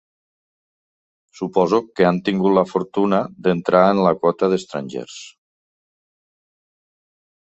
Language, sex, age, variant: Catalan, male, 40-49, Central